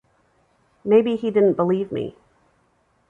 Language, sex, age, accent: English, female, 50-59, United States English